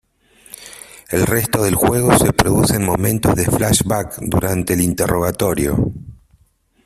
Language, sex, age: Spanish, male, 40-49